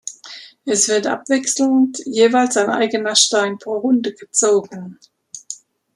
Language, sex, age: German, female, 50-59